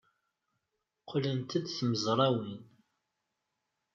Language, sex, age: Kabyle, male, 19-29